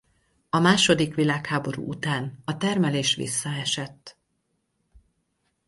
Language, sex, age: Hungarian, female, 40-49